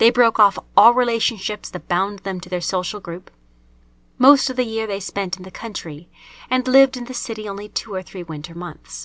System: none